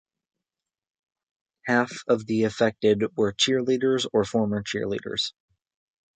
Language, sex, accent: English, male, United States English